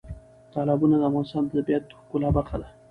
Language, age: Pashto, 19-29